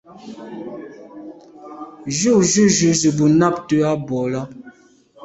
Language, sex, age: Medumba, female, 19-29